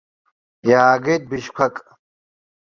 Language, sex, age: Abkhazian, male, 40-49